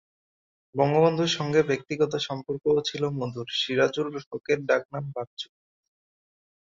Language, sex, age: Bengali, male, 19-29